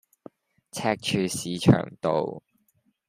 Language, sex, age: Cantonese, male, 19-29